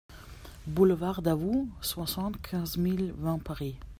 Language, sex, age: French, female, 40-49